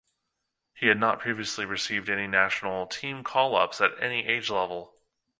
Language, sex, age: English, male, 30-39